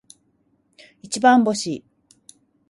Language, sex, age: Japanese, female, 50-59